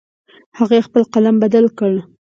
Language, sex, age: Pashto, female, 19-29